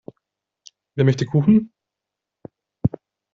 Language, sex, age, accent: German, male, 30-39, Deutschland Deutsch